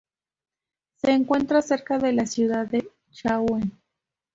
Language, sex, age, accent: Spanish, female, 30-39, México